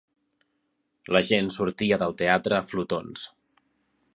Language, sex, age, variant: Catalan, male, 30-39, Central